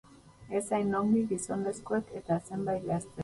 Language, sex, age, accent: Basque, male, 40-49, Erdialdekoa edo Nafarra (Gipuzkoa, Nafarroa)